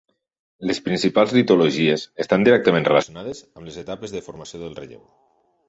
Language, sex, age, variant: Catalan, male, 40-49, Central